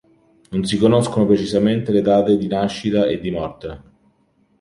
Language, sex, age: Italian, male, 30-39